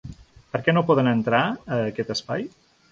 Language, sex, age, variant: Catalan, male, 50-59, Septentrional